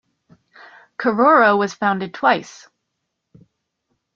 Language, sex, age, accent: English, female, 40-49, United States English